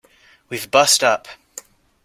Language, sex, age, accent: English, male, 19-29, United States English